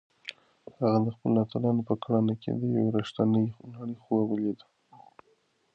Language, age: Pashto, 30-39